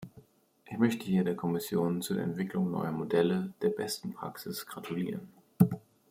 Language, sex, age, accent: German, male, 30-39, Deutschland Deutsch